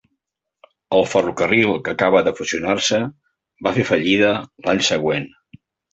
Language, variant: Catalan, Central